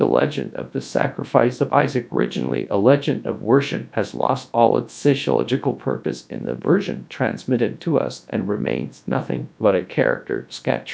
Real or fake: fake